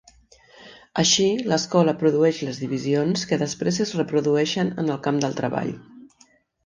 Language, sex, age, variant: Catalan, female, 40-49, Central